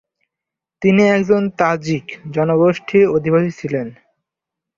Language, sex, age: Bengali, male, under 19